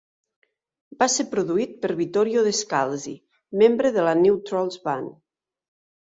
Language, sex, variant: Catalan, female, Nord-Occidental